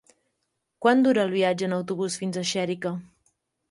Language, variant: Catalan, Central